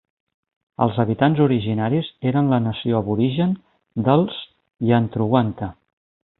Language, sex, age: Catalan, male, 40-49